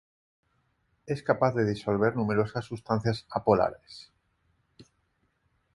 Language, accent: Spanish, España: Norte peninsular (Asturias, Castilla y León, Cantabria, País Vasco, Navarra, Aragón, La Rioja, Guadalajara, Cuenca)